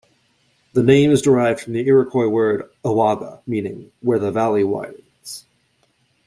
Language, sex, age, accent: English, male, 19-29, United States English